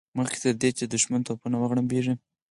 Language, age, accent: Pashto, 19-29, کندهاری لهجه